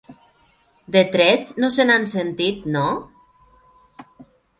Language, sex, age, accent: Catalan, female, 30-39, valencià